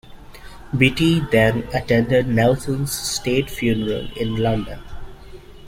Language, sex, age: English, male, 19-29